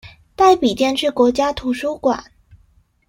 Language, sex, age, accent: Chinese, female, 19-29, 出生地：臺北市